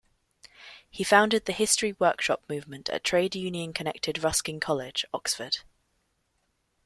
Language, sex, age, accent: English, female, 19-29, England English